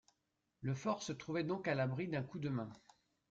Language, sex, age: French, male, 40-49